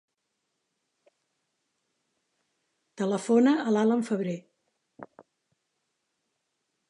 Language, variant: Catalan, Central